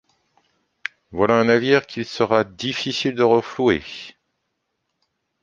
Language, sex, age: French, male, 50-59